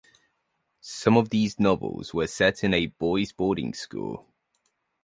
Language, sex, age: English, male, 19-29